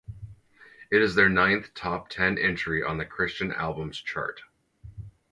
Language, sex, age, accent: English, male, 30-39, United States English